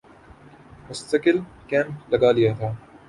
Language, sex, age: Urdu, male, 19-29